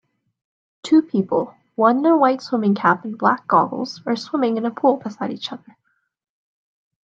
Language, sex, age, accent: English, female, 19-29, United States English